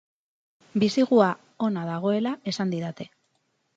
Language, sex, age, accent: Basque, female, 30-39, Mendebalekoa (Araba, Bizkaia, Gipuzkoako mendebaleko herri batzuk)